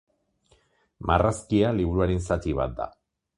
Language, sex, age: Basque, male, 50-59